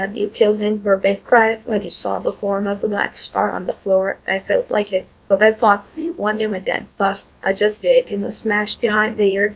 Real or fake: fake